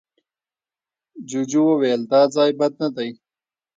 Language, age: Pashto, 30-39